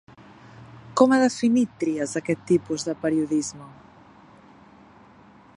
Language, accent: Catalan, gironí